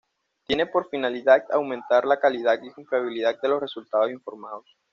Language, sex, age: Spanish, male, 19-29